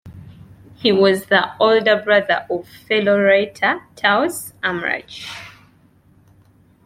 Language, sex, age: English, female, 19-29